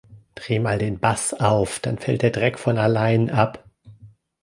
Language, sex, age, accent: German, male, 40-49, Deutschland Deutsch